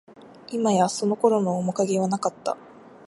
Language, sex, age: Japanese, female, 19-29